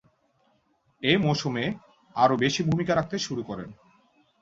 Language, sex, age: Bengali, male, 19-29